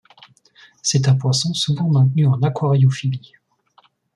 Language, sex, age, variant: French, male, 30-39, Français de métropole